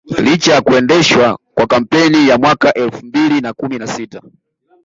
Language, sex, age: Swahili, male, 19-29